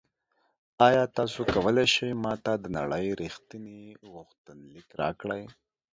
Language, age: Pashto, 30-39